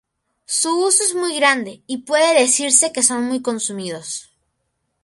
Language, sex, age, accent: Spanish, female, under 19, Andino-Pacífico: Colombia, Perú, Ecuador, oeste de Bolivia y Venezuela andina